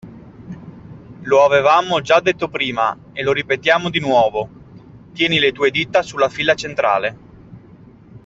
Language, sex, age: Italian, male, 30-39